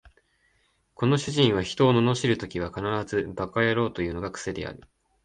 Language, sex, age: Japanese, male, 19-29